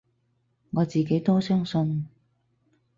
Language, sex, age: Cantonese, female, 30-39